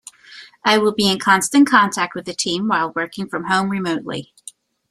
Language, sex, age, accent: English, female, 40-49, United States English